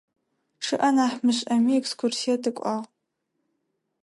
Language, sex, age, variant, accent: Adyghe, female, under 19, Адыгабзэ (Кирил, пстэумэ зэдыряе), Бжъэдыгъу (Bjeduğ)